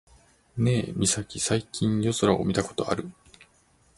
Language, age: Japanese, 50-59